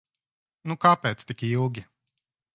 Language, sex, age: Latvian, male, 40-49